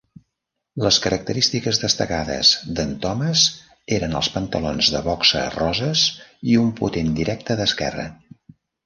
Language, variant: Catalan, Central